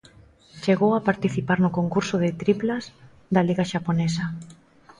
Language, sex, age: Galician, female, 40-49